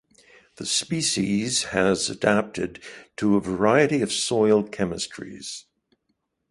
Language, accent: English, Canadian English